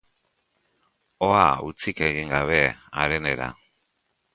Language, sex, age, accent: Basque, male, 40-49, Mendebalekoa (Araba, Bizkaia, Gipuzkoako mendebaleko herri batzuk)